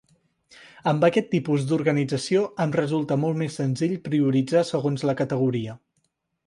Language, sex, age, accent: Catalan, male, 19-29, central; septentrional